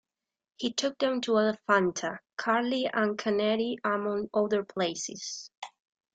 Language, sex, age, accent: English, female, 19-29, England English